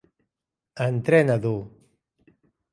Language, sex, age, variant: Catalan, male, 40-49, Central